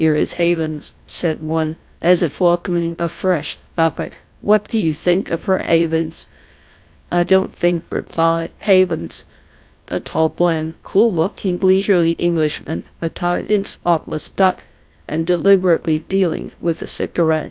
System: TTS, GlowTTS